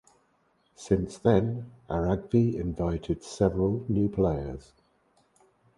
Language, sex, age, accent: English, male, 60-69, England English